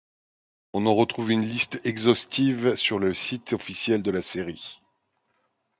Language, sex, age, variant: French, male, 50-59, Français de métropole